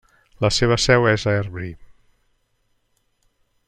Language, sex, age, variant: Catalan, male, 50-59, Central